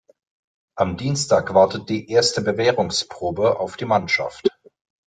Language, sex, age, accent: German, male, 30-39, Deutschland Deutsch